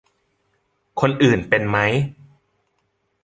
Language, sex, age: Thai, male, 19-29